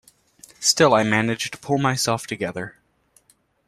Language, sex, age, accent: English, male, 19-29, United States English